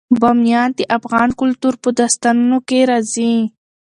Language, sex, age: Pashto, female, under 19